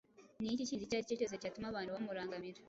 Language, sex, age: Kinyarwanda, female, 19-29